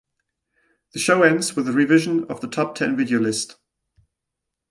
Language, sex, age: English, male, 19-29